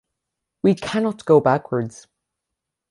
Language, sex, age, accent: English, male, under 19, United States English; England English